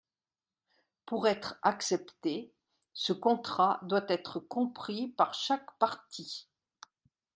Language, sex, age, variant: French, female, 60-69, Français de métropole